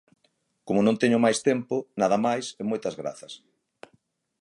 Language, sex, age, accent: Galician, male, 40-49, Normativo (estándar)